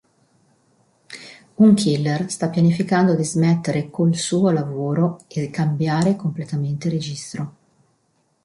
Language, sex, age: Italian, female, 40-49